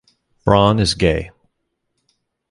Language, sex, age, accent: English, male, 30-39, United States English